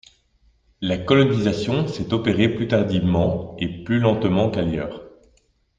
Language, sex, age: French, male, 30-39